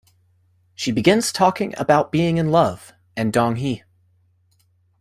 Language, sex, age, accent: English, male, 19-29, United States English